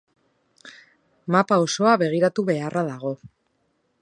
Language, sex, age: Basque, female, 30-39